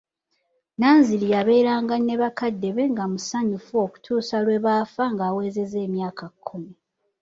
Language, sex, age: Ganda, female, 30-39